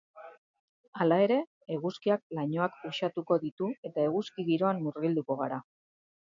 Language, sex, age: Basque, female, 40-49